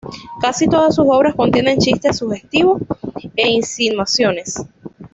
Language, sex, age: Spanish, female, 19-29